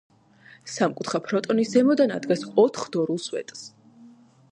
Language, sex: Georgian, female